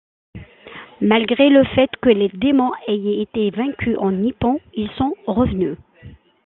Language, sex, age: French, female, 40-49